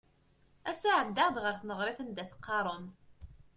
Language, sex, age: Kabyle, female, 19-29